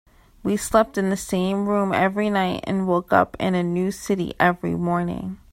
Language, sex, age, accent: English, female, 19-29, United States English